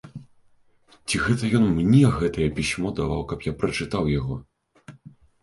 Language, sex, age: Belarusian, male, 19-29